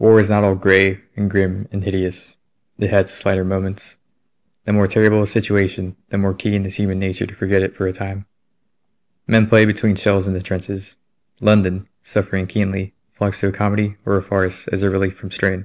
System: none